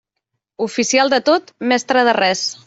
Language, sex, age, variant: Catalan, female, 19-29, Central